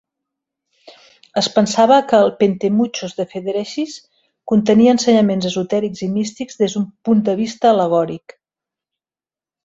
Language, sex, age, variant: Catalan, female, 50-59, Central